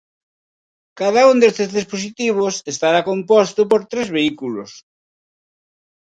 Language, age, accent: Galician, 60-69, Normativo (estándar)